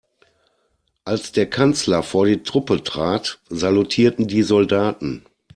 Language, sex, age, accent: German, male, 40-49, Deutschland Deutsch